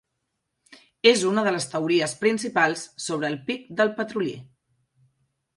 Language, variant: Catalan, Central